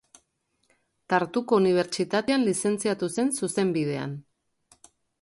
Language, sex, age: Basque, female, 30-39